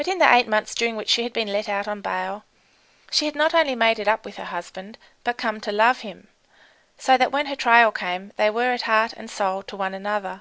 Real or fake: real